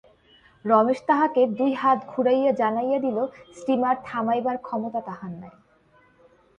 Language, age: Bengali, 19-29